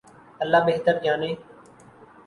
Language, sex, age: Urdu, male, 19-29